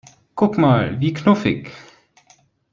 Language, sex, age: German, male, under 19